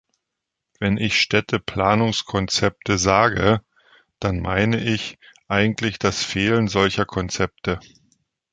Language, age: German, 40-49